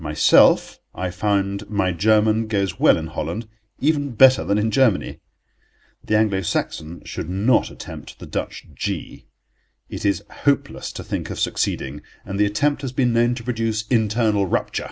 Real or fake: real